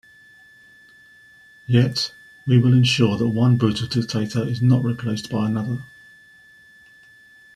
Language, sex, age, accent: English, male, 50-59, England English